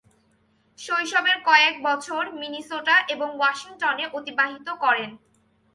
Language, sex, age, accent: Bengali, female, 19-29, Bangla